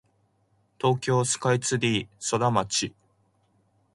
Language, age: Japanese, 19-29